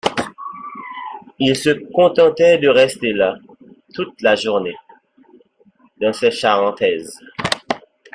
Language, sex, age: French, male, 19-29